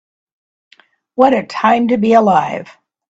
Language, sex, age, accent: English, female, 70-79, United States English